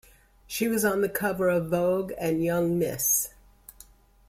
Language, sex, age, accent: English, female, 60-69, United States English